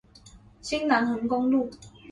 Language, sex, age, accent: Chinese, female, 19-29, 出生地：臺中市